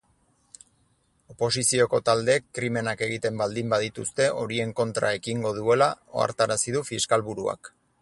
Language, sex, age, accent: Basque, male, 40-49, Erdialdekoa edo Nafarra (Gipuzkoa, Nafarroa)